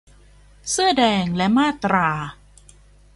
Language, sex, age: Thai, female, 19-29